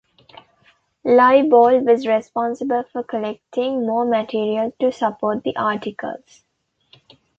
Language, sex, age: English, female, 19-29